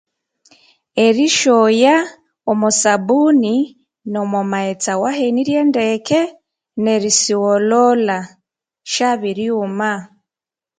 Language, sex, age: Konzo, female, 30-39